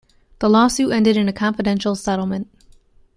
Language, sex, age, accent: English, female, 19-29, United States English